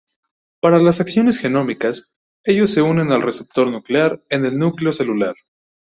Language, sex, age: Spanish, male, 19-29